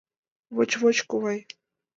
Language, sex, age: Mari, female, 19-29